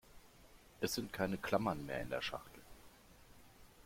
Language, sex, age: German, male, 50-59